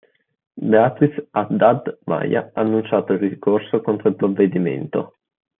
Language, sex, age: Italian, male, under 19